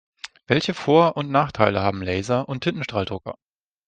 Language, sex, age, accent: German, male, 30-39, Deutschland Deutsch